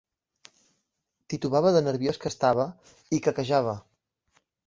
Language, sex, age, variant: Catalan, male, 30-39, Central